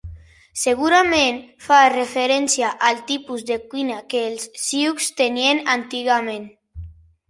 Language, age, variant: Catalan, under 19, Central